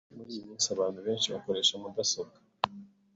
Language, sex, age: Kinyarwanda, female, 30-39